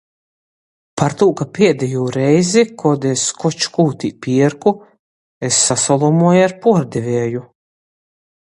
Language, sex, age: Latgalian, female, 30-39